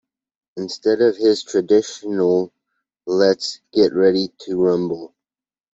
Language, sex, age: English, male, 30-39